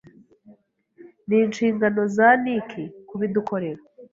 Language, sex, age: Kinyarwanda, female, 19-29